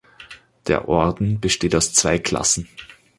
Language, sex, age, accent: German, male, 19-29, Österreichisches Deutsch